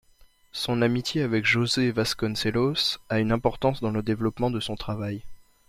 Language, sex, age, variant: French, male, 19-29, Français de métropole